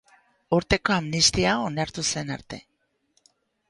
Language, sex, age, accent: Basque, female, 50-59, Erdialdekoa edo Nafarra (Gipuzkoa, Nafarroa)